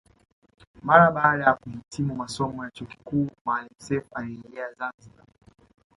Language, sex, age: Swahili, male, 19-29